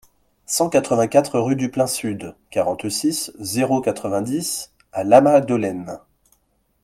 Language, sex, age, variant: French, male, 30-39, Français de métropole